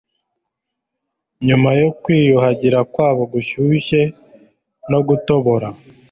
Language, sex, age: Kinyarwanda, male, 19-29